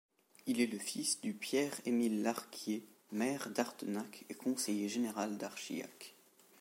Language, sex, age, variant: French, male, under 19, Français de métropole